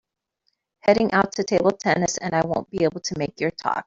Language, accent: English, United States English